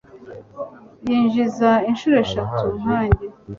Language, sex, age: Kinyarwanda, female, 30-39